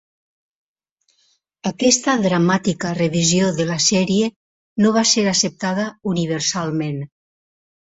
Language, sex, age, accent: Catalan, female, 30-39, valencià